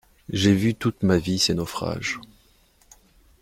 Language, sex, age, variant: French, male, 30-39, Français de métropole